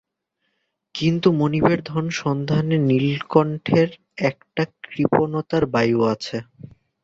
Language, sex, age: Bengali, male, 19-29